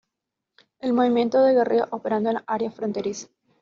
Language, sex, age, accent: Spanish, female, 19-29, América central